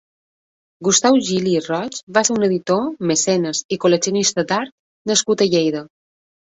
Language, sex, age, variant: Catalan, female, 40-49, Balear